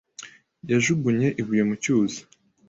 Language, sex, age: Kinyarwanda, male, 19-29